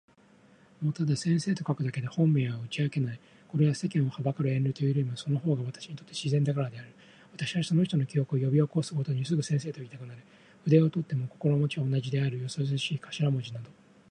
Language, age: Japanese, 40-49